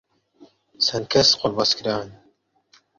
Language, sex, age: Central Kurdish, male, under 19